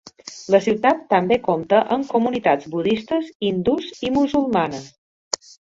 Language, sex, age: Catalan, female, 40-49